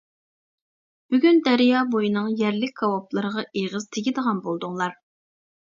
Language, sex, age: Uyghur, female, 19-29